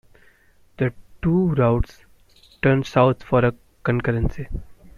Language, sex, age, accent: English, male, under 19, India and South Asia (India, Pakistan, Sri Lanka)